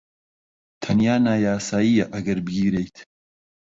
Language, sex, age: Central Kurdish, male, 19-29